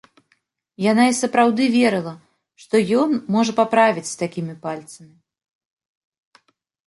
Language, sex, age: Belarusian, female, 30-39